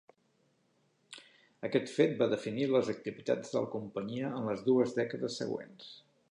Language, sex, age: Catalan, male, 50-59